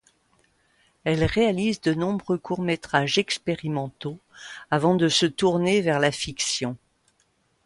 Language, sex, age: French, female, 60-69